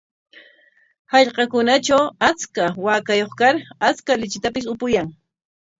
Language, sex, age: Corongo Ancash Quechua, female, 50-59